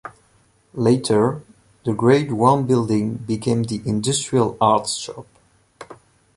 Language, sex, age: English, male, 19-29